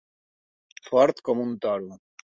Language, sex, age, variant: Catalan, male, 30-39, Central